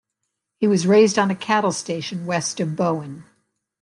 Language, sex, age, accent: English, female, 70-79, United States English